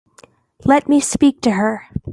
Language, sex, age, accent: English, female, under 19, United States English